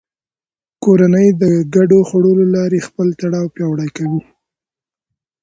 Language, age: Pashto, 19-29